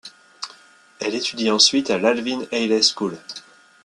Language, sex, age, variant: French, male, 30-39, Français de métropole